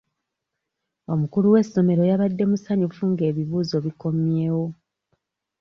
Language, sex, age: Ganda, female, 19-29